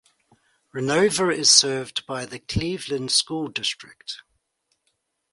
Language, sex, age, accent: English, male, 40-49, Southern African (South Africa, Zimbabwe, Namibia)